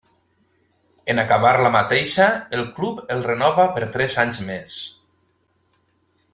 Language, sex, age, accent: Catalan, male, 40-49, valencià